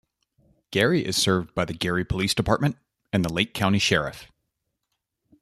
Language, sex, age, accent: English, male, 30-39, United States English